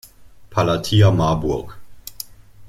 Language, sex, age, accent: German, male, 40-49, Deutschland Deutsch